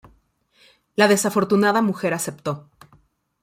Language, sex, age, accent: Spanish, female, 40-49, México